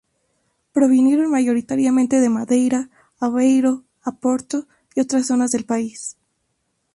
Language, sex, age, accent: Spanish, female, 19-29, México